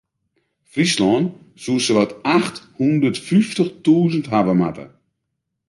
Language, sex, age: Western Frisian, male, 50-59